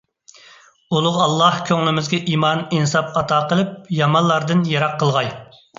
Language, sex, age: Uyghur, male, 30-39